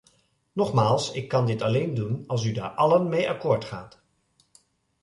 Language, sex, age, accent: Dutch, male, 50-59, Nederlands Nederlands